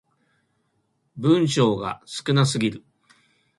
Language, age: Japanese, 60-69